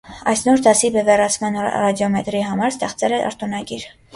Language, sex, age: Armenian, female, 19-29